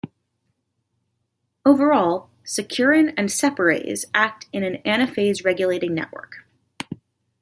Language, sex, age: English, female, 19-29